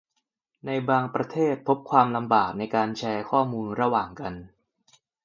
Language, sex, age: Thai, male, 19-29